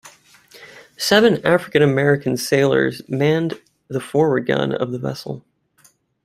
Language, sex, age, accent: English, male, 19-29, United States English